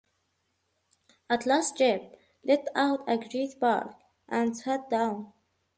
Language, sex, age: English, female, 40-49